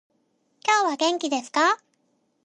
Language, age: Japanese, 19-29